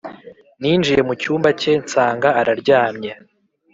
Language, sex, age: Kinyarwanda, male, 19-29